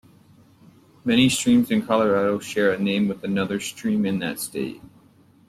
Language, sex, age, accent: English, male, 19-29, United States English